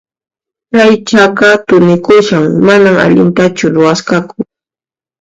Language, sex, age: Puno Quechua, female, 19-29